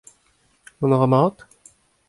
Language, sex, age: Breton, male, 19-29